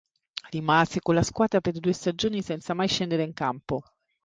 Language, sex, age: Italian, female, 40-49